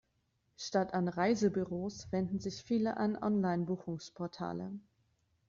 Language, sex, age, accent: German, female, 30-39, Deutschland Deutsch